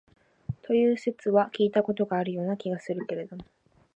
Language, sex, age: Japanese, female, 19-29